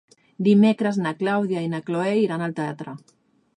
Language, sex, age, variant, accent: Catalan, female, 30-39, Central, central